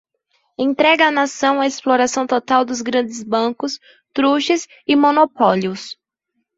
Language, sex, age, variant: Portuguese, female, 19-29, Portuguese (Brasil)